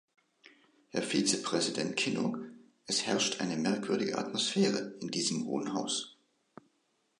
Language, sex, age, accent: German, male, 50-59, Deutschland Deutsch